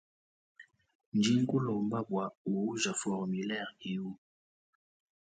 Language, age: Luba-Lulua, 19-29